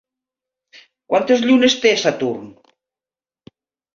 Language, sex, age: Catalan, female, 50-59